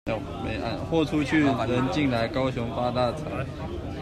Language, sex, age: Chinese, male, 30-39